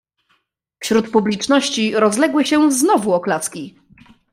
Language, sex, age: Polish, female, 19-29